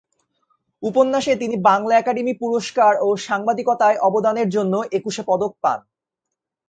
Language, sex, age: Bengali, male, 19-29